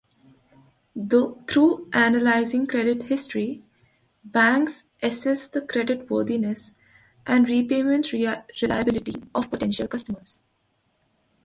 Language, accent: English, India and South Asia (India, Pakistan, Sri Lanka)